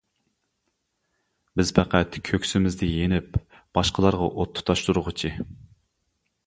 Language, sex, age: Uyghur, male, 30-39